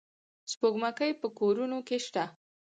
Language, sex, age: Pashto, female, 19-29